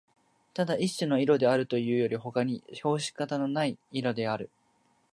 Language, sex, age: Japanese, male, 19-29